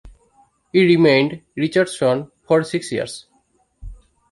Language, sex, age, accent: English, male, 30-39, India and South Asia (India, Pakistan, Sri Lanka)